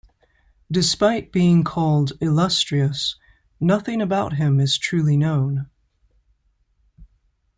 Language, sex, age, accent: English, female, 30-39, United States English